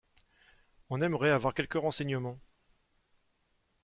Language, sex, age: French, male, 40-49